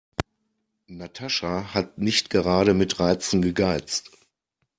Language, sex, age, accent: German, male, 40-49, Deutschland Deutsch